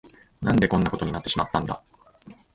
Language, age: Japanese, 40-49